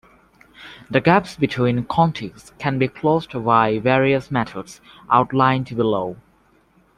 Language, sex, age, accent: English, male, under 19, England English